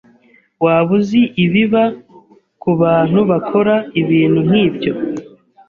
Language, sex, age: Kinyarwanda, male, 19-29